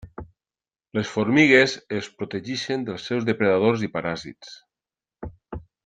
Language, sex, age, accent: Catalan, male, 50-59, valencià